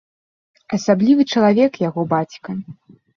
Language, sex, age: Belarusian, female, 19-29